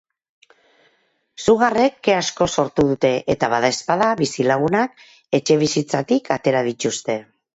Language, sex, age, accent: Basque, female, 50-59, Mendebalekoa (Araba, Bizkaia, Gipuzkoako mendebaleko herri batzuk)